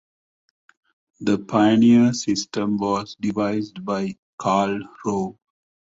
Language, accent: English, India and South Asia (India, Pakistan, Sri Lanka)